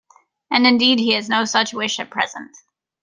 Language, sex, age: English, female, 30-39